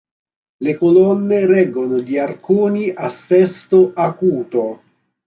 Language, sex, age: Italian, male, 40-49